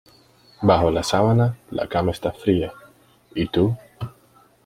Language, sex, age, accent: Spanish, male, 19-29, América central